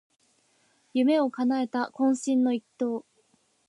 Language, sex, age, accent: Japanese, female, under 19, 標準語